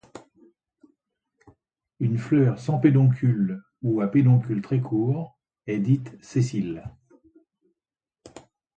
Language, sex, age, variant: French, male, 50-59, Français de métropole